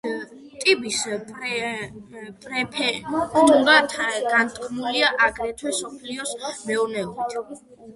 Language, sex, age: Georgian, female, under 19